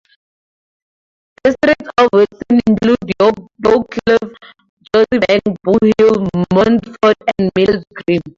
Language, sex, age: English, female, 19-29